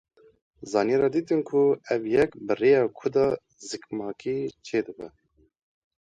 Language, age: Kurdish, 19-29